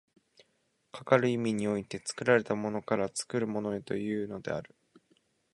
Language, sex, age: Japanese, male, 19-29